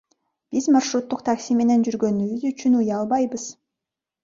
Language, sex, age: Kyrgyz, female, 30-39